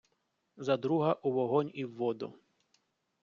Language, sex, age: Ukrainian, male, 40-49